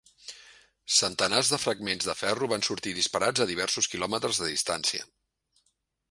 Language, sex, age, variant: Catalan, male, 50-59, Central